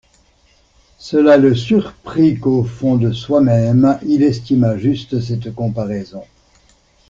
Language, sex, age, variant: French, male, 60-69, Français de métropole